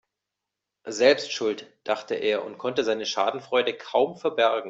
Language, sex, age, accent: German, male, 40-49, Deutschland Deutsch